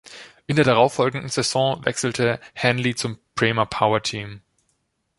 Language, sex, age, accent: German, male, 19-29, Deutschland Deutsch